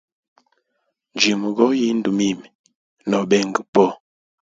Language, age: Hemba, 19-29